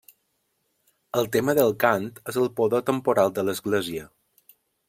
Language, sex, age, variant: Catalan, male, 30-39, Balear